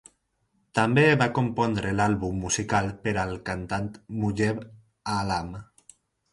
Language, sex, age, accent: Catalan, male, 19-29, valencià